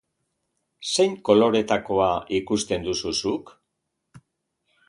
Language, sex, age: Basque, male, 60-69